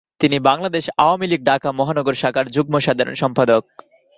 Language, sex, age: Bengali, male, 19-29